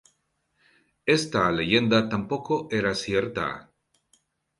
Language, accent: Spanish, Andino-Pacífico: Colombia, Perú, Ecuador, oeste de Bolivia y Venezuela andina